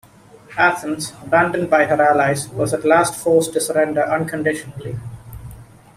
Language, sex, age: English, male, 19-29